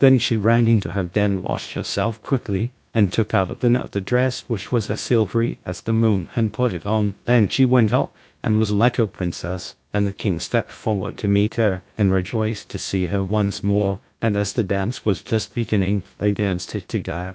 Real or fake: fake